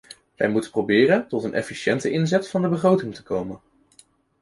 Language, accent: Dutch, Nederlands Nederlands